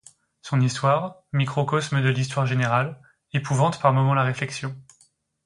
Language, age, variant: French, 19-29, Français de métropole